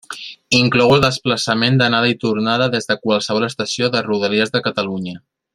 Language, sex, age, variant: Catalan, male, 19-29, Central